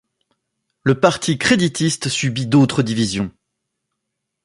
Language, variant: French, Français de métropole